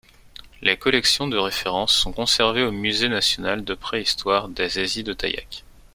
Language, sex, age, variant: French, male, 30-39, Français de métropole